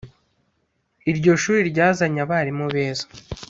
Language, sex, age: Kinyarwanda, male, under 19